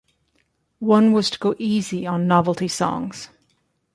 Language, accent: English, United States English